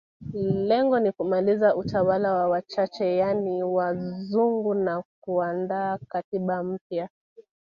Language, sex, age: Swahili, female, 19-29